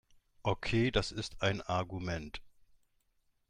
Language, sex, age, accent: German, male, 50-59, Deutschland Deutsch